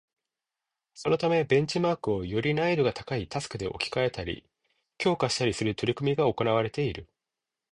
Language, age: Japanese, 30-39